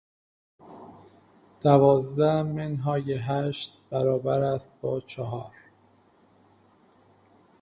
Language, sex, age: Persian, male, 30-39